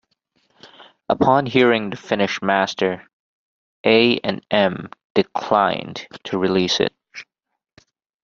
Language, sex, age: English, male, 19-29